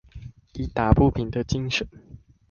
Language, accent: Chinese, 出生地：桃園市